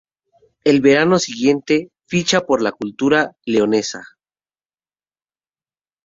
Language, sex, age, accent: Spanish, male, 19-29, México